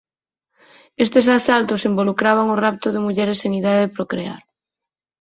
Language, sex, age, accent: Galician, female, 30-39, Normativo (estándar)